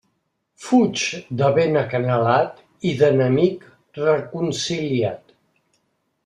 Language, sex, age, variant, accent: Catalan, male, 60-69, Central, central